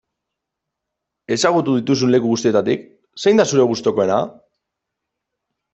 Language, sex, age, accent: Basque, male, 19-29, Mendebalekoa (Araba, Bizkaia, Gipuzkoako mendebaleko herri batzuk)